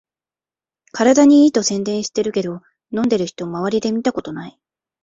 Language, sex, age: Japanese, female, 19-29